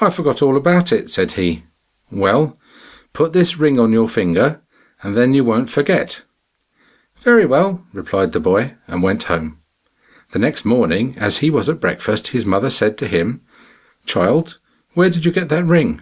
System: none